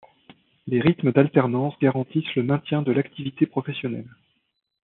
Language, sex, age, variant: French, male, 30-39, Français de métropole